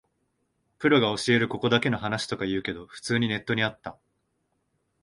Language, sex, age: Japanese, male, 19-29